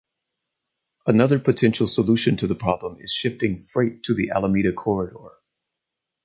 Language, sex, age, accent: English, male, 40-49, United States English